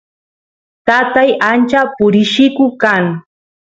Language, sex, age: Santiago del Estero Quichua, female, 19-29